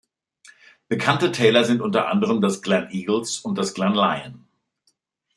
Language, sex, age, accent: German, male, 50-59, Deutschland Deutsch